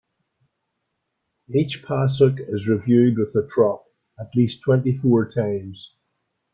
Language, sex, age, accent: English, male, 70-79, Irish English